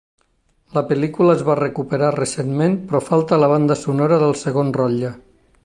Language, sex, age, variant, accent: Catalan, male, 60-69, Nord-Occidental, nord-occidental